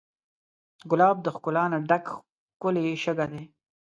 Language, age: Pashto, 19-29